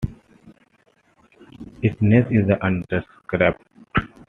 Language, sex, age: English, male, 19-29